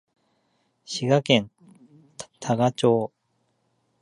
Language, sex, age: Japanese, male, 30-39